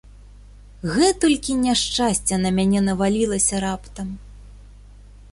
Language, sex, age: Belarusian, female, 30-39